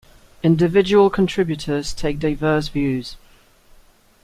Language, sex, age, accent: English, male, 19-29, England English